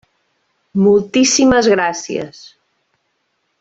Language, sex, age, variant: Catalan, female, 50-59, Central